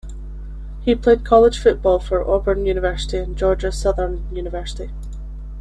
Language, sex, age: English, female, 30-39